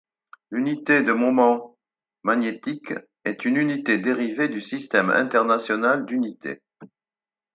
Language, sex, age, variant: French, male, 60-69, Français de métropole